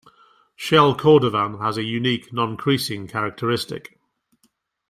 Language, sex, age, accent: English, male, 50-59, England English